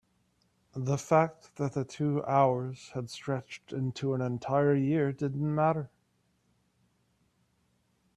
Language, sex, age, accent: English, male, 40-49, United States English